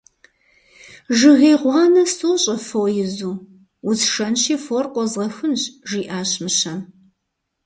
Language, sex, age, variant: Kabardian, female, 40-49, Адыгэбзэ (Къэбэрдей, Кирил, Урысей)